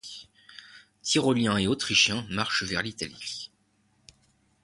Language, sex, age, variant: French, male, 30-39, Français de métropole